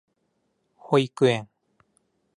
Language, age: Japanese, 40-49